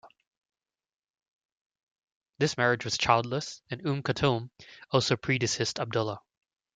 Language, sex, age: English, male, 19-29